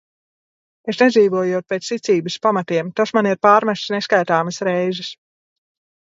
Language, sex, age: Latvian, female, 30-39